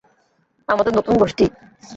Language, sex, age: Bengali, female, 30-39